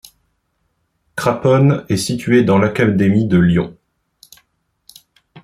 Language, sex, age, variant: French, male, 30-39, Français de métropole